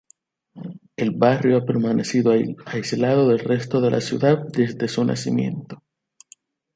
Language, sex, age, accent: Spanish, male, 19-29, Caribe: Cuba, Venezuela, Puerto Rico, República Dominicana, Panamá, Colombia caribeña, México caribeño, Costa del golfo de México